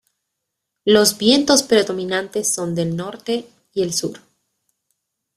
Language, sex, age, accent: Spanish, female, 19-29, Andino-Pacífico: Colombia, Perú, Ecuador, oeste de Bolivia y Venezuela andina